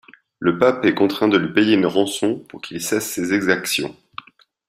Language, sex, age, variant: French, male, 30-39, Français de métropole